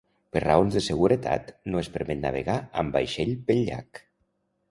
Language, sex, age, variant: Catalan, male, 50-59, Nord-Occidental